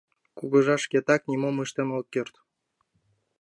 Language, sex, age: Mari, male, 19-29